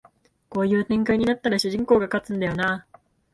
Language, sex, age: Japanese, female, 19-29